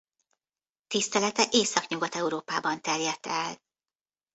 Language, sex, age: Hungarian, female, 50-59